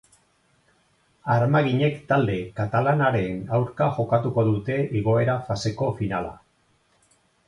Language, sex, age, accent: Basque, male, 60-69, Erdialdekoa edo Nafarra (Gipuzkoa, Nafarroa)